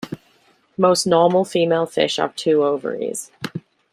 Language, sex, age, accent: English, female, 30-39, England English